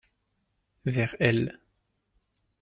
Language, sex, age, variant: French, male, 30-39, Français de métropole